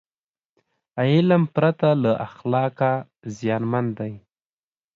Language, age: Pashto, 19-29